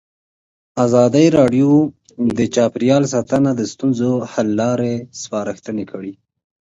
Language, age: Pashto, 19-29